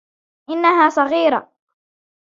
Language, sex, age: Arabic, female, 19-29